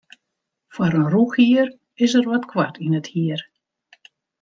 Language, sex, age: Western Frisian, female, 60-69